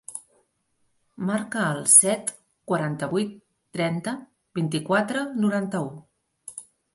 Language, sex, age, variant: Catalan, female, 40-49, Central